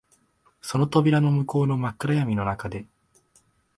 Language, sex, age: Japanese, male, 19-29